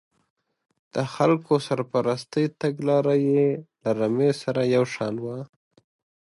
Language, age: Pashto, 19-29